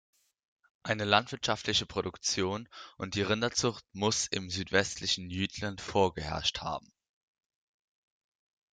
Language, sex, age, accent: German, male, under 19, Deutschland Deutsch